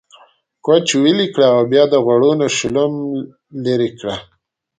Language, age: Pashto, 19-29